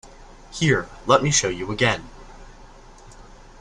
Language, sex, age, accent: English, male, under 19, United States English